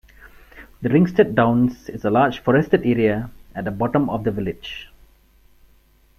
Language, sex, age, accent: English, male, 30-39, India and South Asia (India, Pakistan, Sri Lanka)